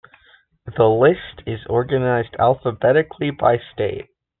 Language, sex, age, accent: English, male, under 19, United States English